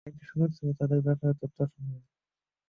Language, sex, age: Bengali, male, 19-29